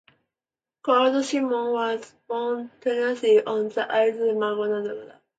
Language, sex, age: English, female, 19-29